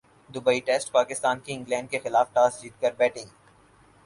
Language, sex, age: Urdu, male, 19-29